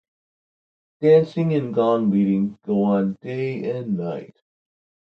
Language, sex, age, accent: English, male, 60-69, United States English